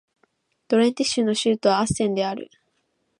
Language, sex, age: Japanese, female, under 19